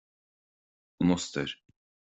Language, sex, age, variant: Irish, male, 19-29, Gaeilge Chonnacht